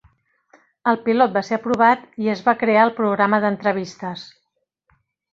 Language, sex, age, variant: Catalan, female, 50-59, Central